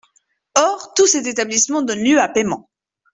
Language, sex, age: French, female, 19-29